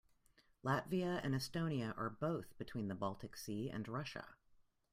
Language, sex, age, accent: English, female, 40-49, United States English